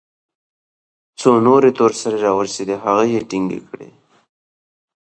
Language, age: Pashto, 19-29